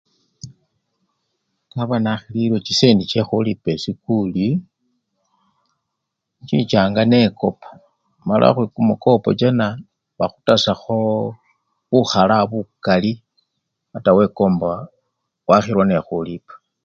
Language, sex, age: Luyia, male, 60-69